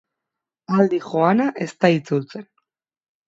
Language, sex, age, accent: Basque, female, 30-39, Erdialdekoa edo Nafarra (Gipuzkoa, Nafarroa)